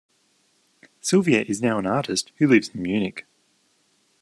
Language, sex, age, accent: English, male, 30-39, Australian English